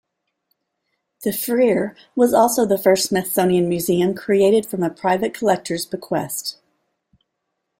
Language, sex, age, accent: English, female, 40-49, United States English